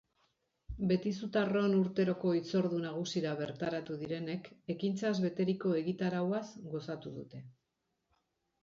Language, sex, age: Basque, female, 50-59